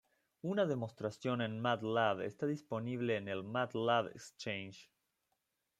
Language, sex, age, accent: Spanish, male, 30-39, Rioplatense: Argentina, Uruguay, este de Bolivia, Paraguay